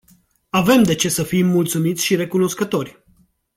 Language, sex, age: Romanian, male, 30-39